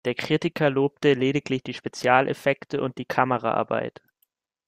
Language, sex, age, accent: German, male, 19-29, Deutschland Deutsch